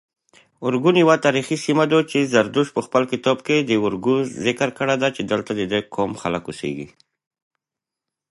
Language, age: Pashto, 30-39